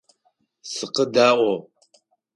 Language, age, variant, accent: Adyghe, 60-69, Адыгабзэ (Кирил, пстэумэ зэдыряе), Кıэмгуй (Çemguy)